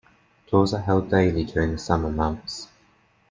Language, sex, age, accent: English, male, under 19, England English